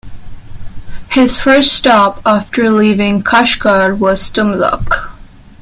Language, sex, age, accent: English, female, 19-29, India and South Asia (India, Pakistan, Sri Lanka)